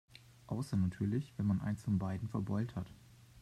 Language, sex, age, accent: German, male, 30-39, Deutschland Deutsch